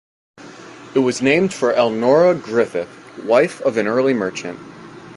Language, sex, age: English, male, 19-29